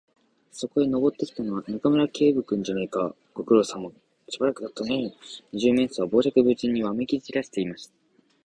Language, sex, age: Japanese, male, under 19